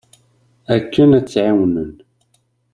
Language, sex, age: Kabyle, male, 30-39